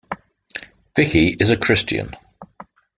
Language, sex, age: English, male, 60-69